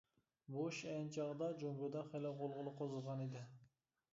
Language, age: Uyghur, 19-29